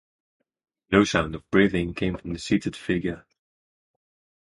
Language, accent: English, England English